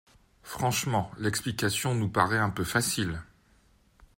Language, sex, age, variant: French, male, 50-59, Français de métropole